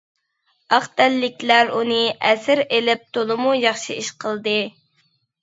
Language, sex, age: Uyghur, female, under 19